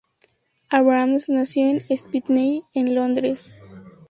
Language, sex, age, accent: Spanish, female, under 19, México